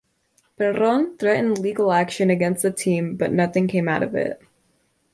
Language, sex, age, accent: English, female, under 19, United States English